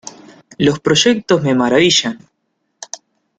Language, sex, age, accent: Spanish, male, 19-29, Rioplatense: Argentina, Uruguay, este de Bolivia, Paraguay